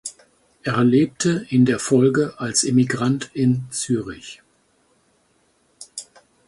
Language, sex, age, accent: German, male, 50-59, Deutschland Deutsch